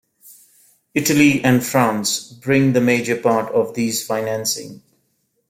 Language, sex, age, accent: English, male, 30-39, England English